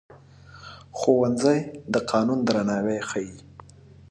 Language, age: Pashto, 30-39